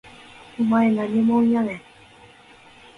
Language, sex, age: Japanese, female, 19-29